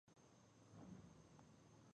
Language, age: Pashto, 19-29